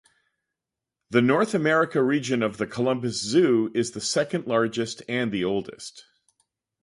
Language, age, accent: English, 50-59, United States English